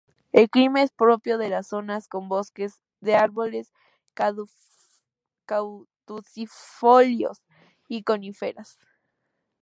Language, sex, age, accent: Spanish, female, 19-29, México